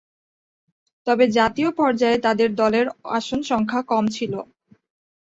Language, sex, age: Bengali, female, 19-29